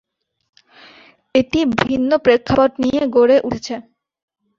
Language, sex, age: Bengali, female, 19-29